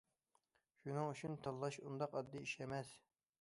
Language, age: Uyghur, 19-29